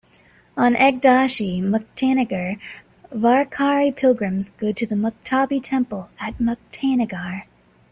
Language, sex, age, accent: English, female, 19-29, United States English